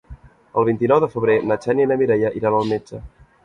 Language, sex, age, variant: Catalan, male, 19-29, Central